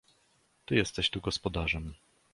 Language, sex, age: Polish, male, 40-49